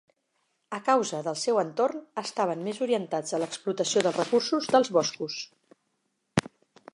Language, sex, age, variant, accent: Catalan, female, 40-49, Central, central; Oriental